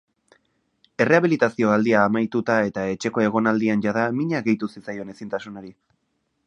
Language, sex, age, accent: Basque, male, 30-39, Mendebalekoa (Araba, Bizkaia, Gipuzkoako mendebaleko herri batzuk)